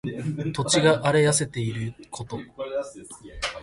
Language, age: Japanese, 19-29